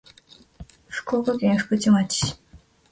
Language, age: Japanese, 19-29